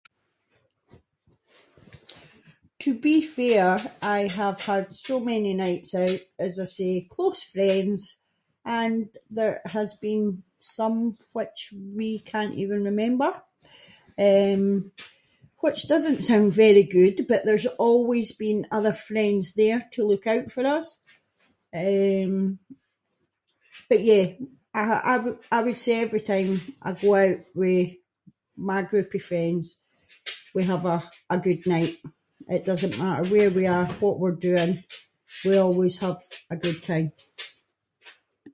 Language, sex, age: Scots, female, 50-59